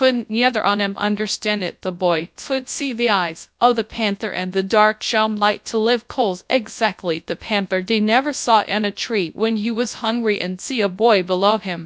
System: TTS, GradTTS